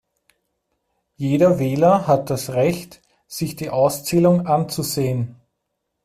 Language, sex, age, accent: German, male, 30-39, Österreichisches Deutsch